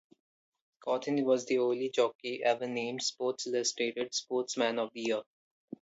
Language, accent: English, India and South Asia (India, Pakistan, Sri Lanka)